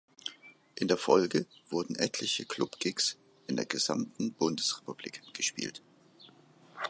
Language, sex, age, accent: German, male, 50-59, Deutschland Deutsch